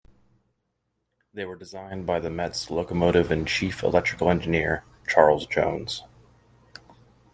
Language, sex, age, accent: English, male, 19-29, United States English